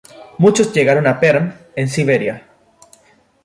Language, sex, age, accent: Spanish, male, 19-29, Chileno: Chile, Cuyo